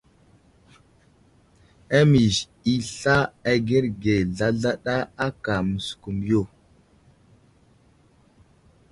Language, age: Wuzlam, 19-29